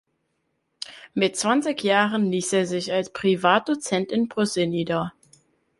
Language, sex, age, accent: German, male, under 19, Deutschland Deutsch